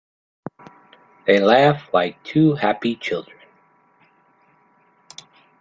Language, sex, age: English, male, 50-59